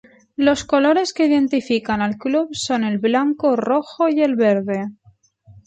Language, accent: Spanish, España: Centro-Sur peninsular (Madrid, Toledo, Castilla-La Mancha)